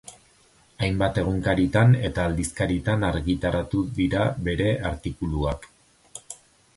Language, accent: Basque, Erdialdekoa edo Nafarra (Gipuzkoa, Nafarroa)